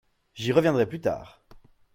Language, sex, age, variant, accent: French, male, 30-39, Français d'Europe, Français de Suisse